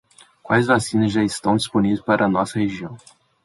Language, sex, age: Portuguese, male, 19-29